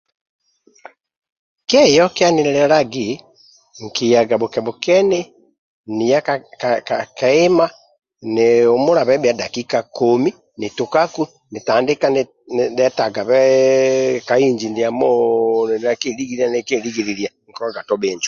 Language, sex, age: Amba (Uganda), male, 70-79